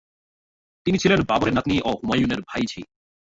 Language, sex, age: Bengali, male, 30-39